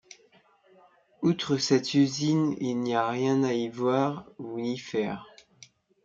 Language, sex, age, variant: French, male, 30-39, Français de métropole